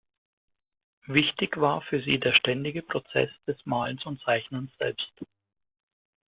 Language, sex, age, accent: German, male, 40-49, Deutschland Deutsch